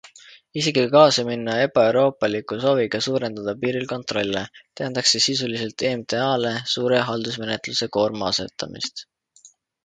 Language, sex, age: Estonian, male, 19-29